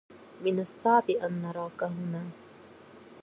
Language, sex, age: Arabic, female, 19-29